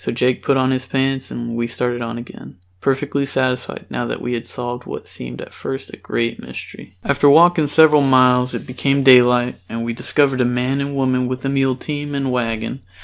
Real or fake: real